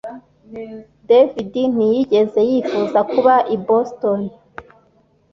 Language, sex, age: Kinyarwanda, female, 40-49